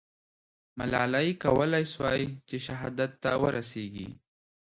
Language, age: Pashto, 19-29